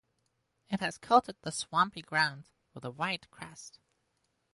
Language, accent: English, United States English